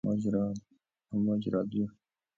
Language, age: Persian, 30-39